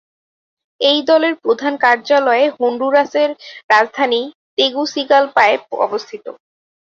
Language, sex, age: Bengali, female, 19-29